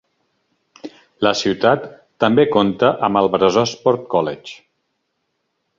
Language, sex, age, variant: Catalan, male, 50-59, Central